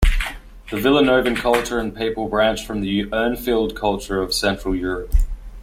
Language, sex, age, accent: English, male, 19-29, Australian English